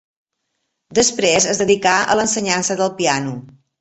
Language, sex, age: Catalan, female, 50-59